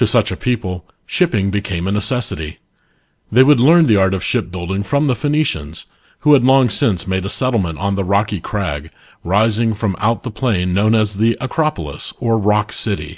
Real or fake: real